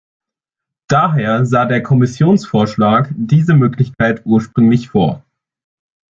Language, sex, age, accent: German, male, under 19, Deutschland Deutsch